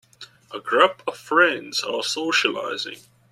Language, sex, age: English, male, 19-29